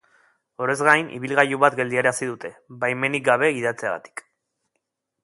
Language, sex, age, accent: Basque, male, 30-39, Erdialdekoa edo Nafarra (Gipuzkoa, Nafarroa)